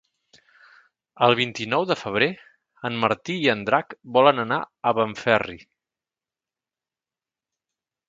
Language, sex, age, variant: Catalan, male, 40-49, Central